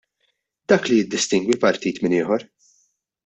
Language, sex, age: Maltese, male, 40-49